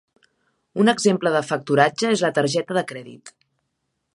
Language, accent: Catalan, central; nord-occidental